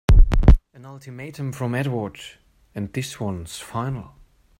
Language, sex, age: English, male, 19-29